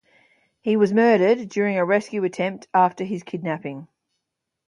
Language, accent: English, Australian English